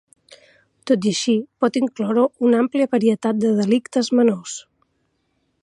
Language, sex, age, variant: Catalan, female, 50-59, Central